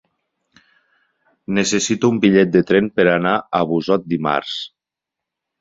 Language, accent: Catalan, Lleidatà